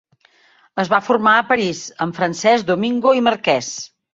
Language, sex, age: Catalan, female, 60-69